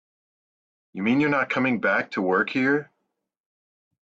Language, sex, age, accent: English, male, 40-49, United States English